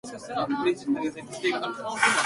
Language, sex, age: Japanese, female, 19-29